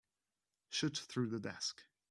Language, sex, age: English, male, 19-29